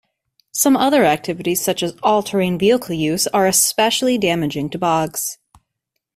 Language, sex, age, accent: English, female, 19-29, United States English